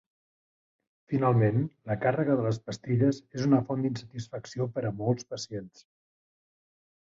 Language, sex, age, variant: Catalan, male, 50-59, Nord-Occidental